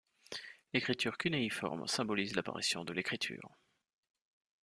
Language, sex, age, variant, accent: French, male, 30-39, Français d'Europe, Français de Suisse